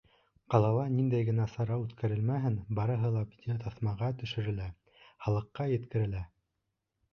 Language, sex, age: Bashkir, male, 19-29